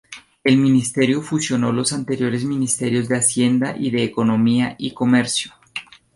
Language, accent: Spanish, Andino-Pacífico: Colombia, Perú, Ecuador, oeste de Bolivia y Venezuela andina